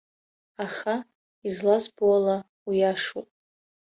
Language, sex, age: Abkhazian, female, under 19